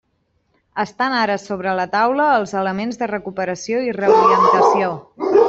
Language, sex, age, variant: Catalan, female, 19-29, Central